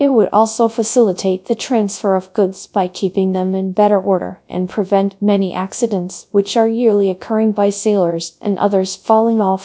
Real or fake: fake